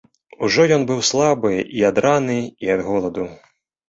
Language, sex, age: Belarusian, male, 19-29